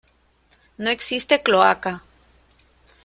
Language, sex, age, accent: Spanish, female, 30-39, Andino-Pacífico: Colombia, Perú, Ecuador, oeste de Bolivia y Venezuela andina